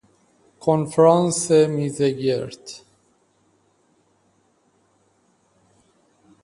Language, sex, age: Persian, male, 30-39